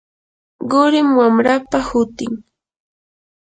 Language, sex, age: Yanahuanca Pasco Quechua, female, 30-39